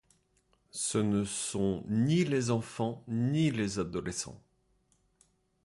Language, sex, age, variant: French, male, 30-39, Français de métropole